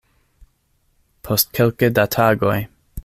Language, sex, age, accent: Esperanto, male, 30-39, Internacia